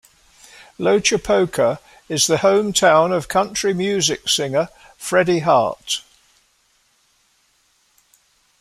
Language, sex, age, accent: English, male, 70-79, England English